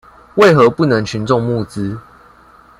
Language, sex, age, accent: Chinese, male, under 19, 出生地：臺中市